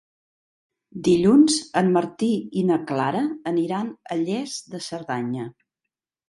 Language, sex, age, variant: Catalan, female, 60-69, Central